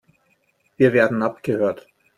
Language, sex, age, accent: German, male, 50-59, Österreichisches Deutsch